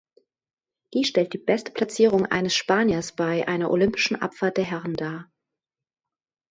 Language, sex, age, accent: German, female, 30-39, Hochdeutsch